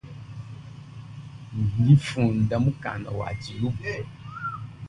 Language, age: Luba-Lulua, 40-49